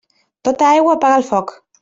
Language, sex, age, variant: Catalan, female, 19-29, Central